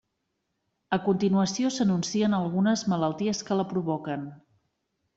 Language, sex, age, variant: Catalan, female, 40-49, Central